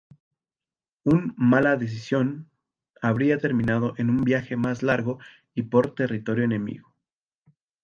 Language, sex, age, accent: Spanish, male, 19-29, México